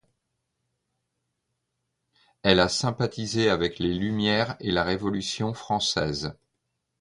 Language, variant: French, Français de métropole